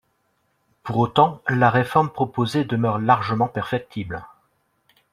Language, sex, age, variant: French, male, 30-39, Français de métropole